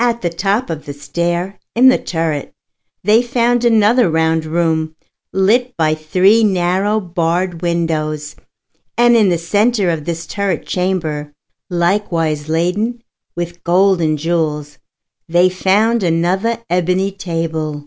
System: none